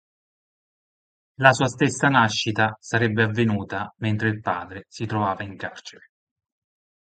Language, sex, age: Italian, male, 40-49